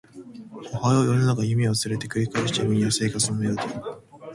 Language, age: Japanese, 19-29